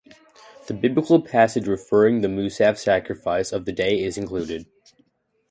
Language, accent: English, United States English